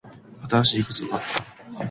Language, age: Japanese, 19-29